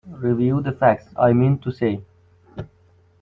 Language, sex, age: English, male, 19-29